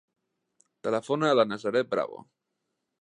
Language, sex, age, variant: Catalan, male, 19-29, Central